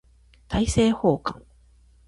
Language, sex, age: Japanese, female, 40-49